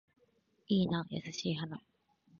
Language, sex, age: Japanese, female, 19-29